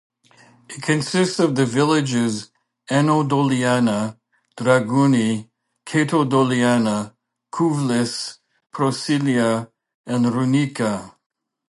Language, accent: English, Canadian English